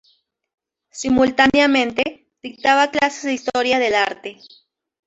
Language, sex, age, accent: Spanish, female, 19-29, Andino-Pacífico: Colombia, Perú, Ecuador, oeste de Bolivia y Venezuela andina